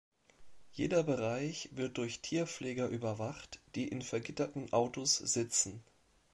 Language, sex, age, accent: German, male, 40-49, Deutschland Deutsch